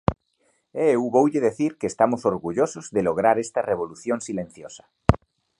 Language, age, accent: Galician, 30-39, Normativo (estándar)